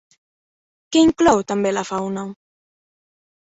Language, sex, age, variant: Catalan, female, 19-29, Central